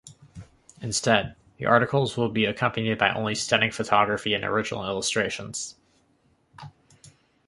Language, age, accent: English, 19-29, United States English